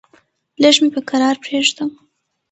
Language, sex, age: Pashto, female, 19-29